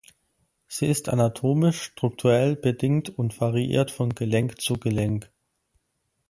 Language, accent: German, Deutschland Deutsch